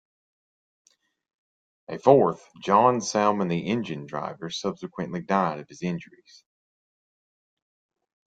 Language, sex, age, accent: English, male, 30-39, United States English